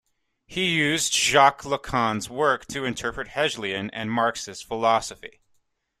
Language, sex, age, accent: English, male, 19-29, Canadian English